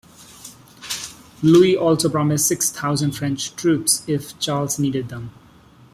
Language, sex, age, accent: English, male, 30-39, India and South Asia (India, Pakistan, Sri Lanka)